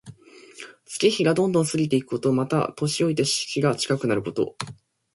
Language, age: Japanese, 19-29